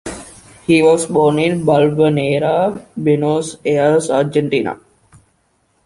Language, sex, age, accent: English, male, under 19, India and South Asia (India, Pakistan, Sri Lanka)